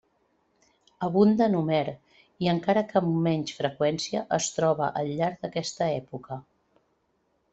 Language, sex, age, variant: Catalan, female, 40-49, Central